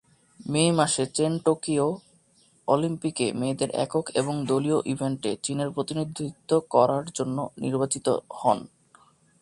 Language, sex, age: Bengali, male, 19-29